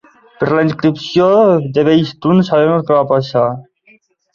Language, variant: Catalan, Nord-Occidental